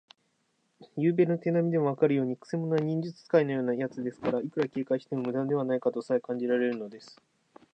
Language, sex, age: Japanese, male, 19-29